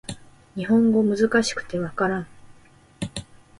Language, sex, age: Japanese, female, 19-29